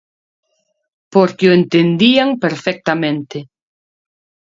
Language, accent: Galician, Normativo (estándar)